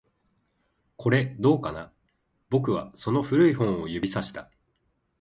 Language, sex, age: Japanese, male, 19-29